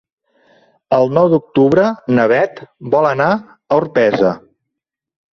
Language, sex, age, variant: Catalan, male, 40-49, Central